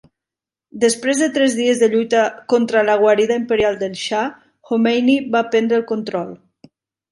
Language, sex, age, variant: Catalan, female, 40-49, Nord-Occidental